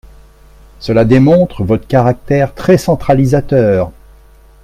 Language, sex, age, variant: French, male, 60-69, Français de métropole